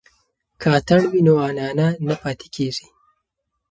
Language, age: Pashto, 19-29